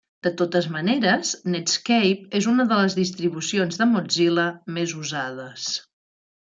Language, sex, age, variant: Catalan, female, 50-59, Central